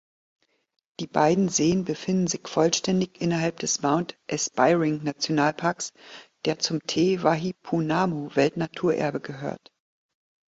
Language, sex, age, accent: German, female, 50-59, Deutschland Deutsch; Norddeutsch